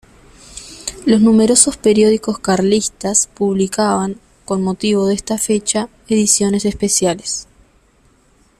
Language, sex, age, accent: Spanish, female, 19-29, Rioplatense: Argentina, Uruguay, este de Bolivia, Paraguay